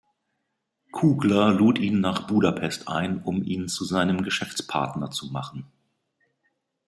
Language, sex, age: German, male, 50-59